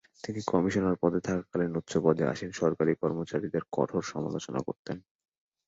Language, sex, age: Bengali, male, 19-29